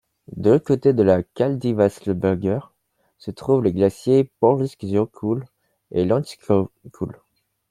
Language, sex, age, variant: French, male, 19-29, Français de métropole